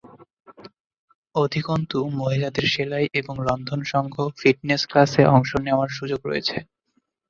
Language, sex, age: Bengali, male, 19-29